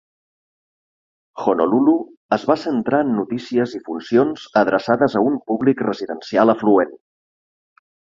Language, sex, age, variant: Catalan, male, 40-49, Septentrional